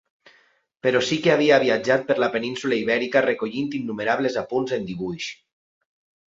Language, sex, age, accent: Catalan, male, 30-39, valencià